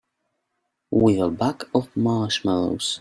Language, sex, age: English, male, 30-39